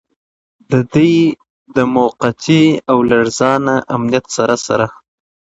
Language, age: Pashto, 19-29